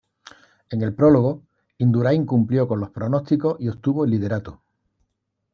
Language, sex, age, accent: Spanish, male, 50-59, España: Sur peninsular (Andalucia, Extremadura, Murcia)